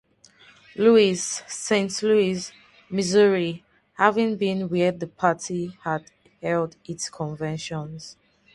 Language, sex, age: English, female, 19-29